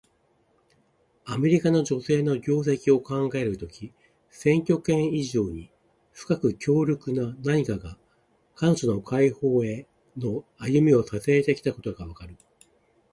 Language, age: Japanese, 60-69